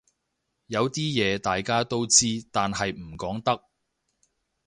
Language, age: Cantonese, 30-39